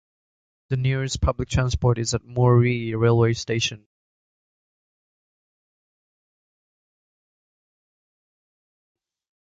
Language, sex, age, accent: English, male, 19-29, United States English